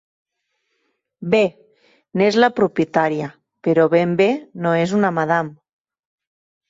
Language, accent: Catalan, valencià